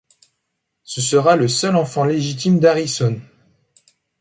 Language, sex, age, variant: French, male, 19-29, Français de métropole